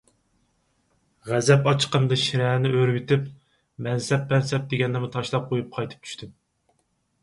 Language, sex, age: Uyghur, male, 30-39